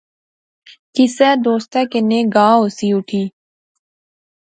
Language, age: Pahari-Potwari, 19-29